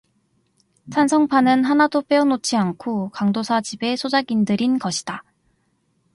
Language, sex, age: Korean, female, 19-29